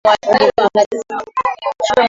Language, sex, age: Swahili, female, 19-29